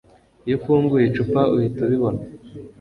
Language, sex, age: Kinyarwanda, male, 19-29